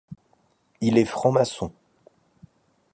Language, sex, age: French, male, 40-49